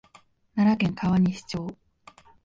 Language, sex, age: Japanese, female, 19-29